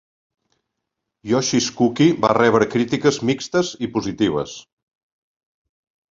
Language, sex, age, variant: Catalan, male, 50-59, Central